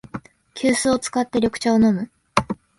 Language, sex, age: Japanese, female, 19-29